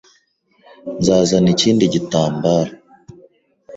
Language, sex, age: Kinyarwanda, male, 19-29